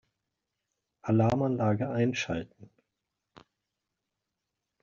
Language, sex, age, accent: German, male, 40-49, Deutschland Deutsch